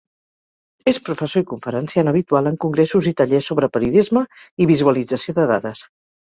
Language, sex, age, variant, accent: Catalan, female, 50-59, Central, central